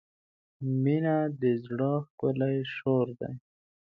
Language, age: Pashto, 19-29